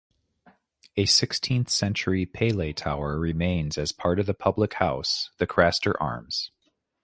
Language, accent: English, United States English